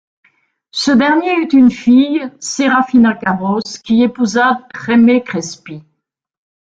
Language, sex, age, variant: French, female, 60-69, Français de métropole